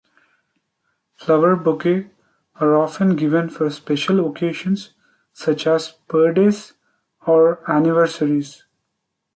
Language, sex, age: English, male, 19-29